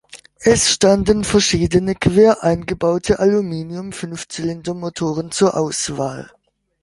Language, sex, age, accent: German, male, under 19, Deutschland Deutsch